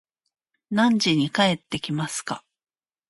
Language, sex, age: Japanese, female, 40-49